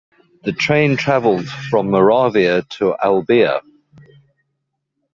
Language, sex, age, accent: English, male, 50-59, England English